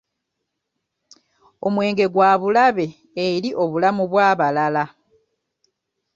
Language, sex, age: Ganda, female, 30-39